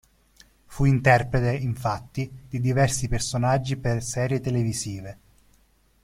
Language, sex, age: Italian, male, 30-39